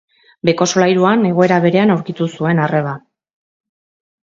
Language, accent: Basque, Mendebalekoa (Araba, Bizkaia, Gipuzkoako mendebaleko herri batzuk)